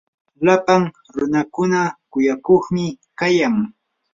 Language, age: Yanahuanca Pasco Quechua, 19-29